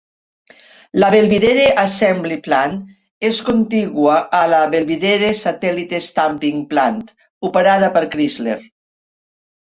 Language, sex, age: Catalan, female, 60-69